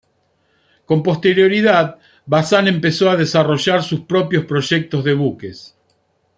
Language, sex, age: Spanish, male, 50-59